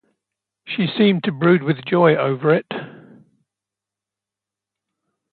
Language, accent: English, England English